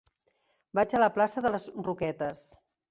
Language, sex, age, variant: Catalan, female, 50-59, Central